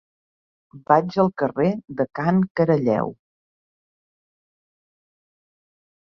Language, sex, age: Catalan, female, 40-49